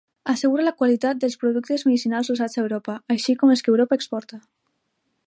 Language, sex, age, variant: Catalan, female, under 19, Alacantí